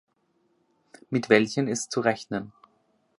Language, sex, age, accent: German, male, 30-39, Deutschland Deutsch